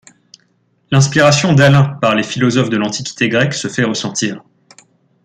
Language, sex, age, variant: French, male, 19-29, Français de métropole